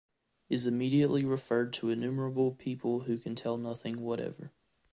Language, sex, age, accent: English, male, 19-29, United States English